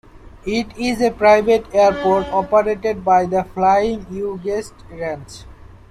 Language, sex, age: English, male, 19-29